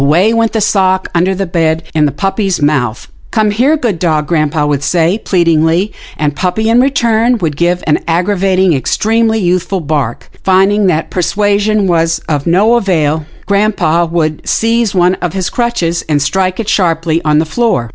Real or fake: real